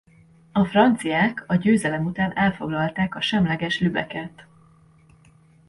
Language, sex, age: Hungarian, female, 40-49